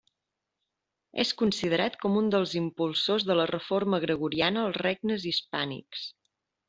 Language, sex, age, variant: Catalan, female, 30-39, Septentrional